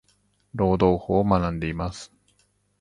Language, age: Japanese, 50-59